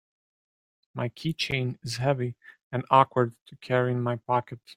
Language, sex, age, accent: English, male, 19-29, United States English